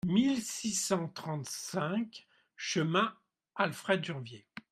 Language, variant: French, Français de métropole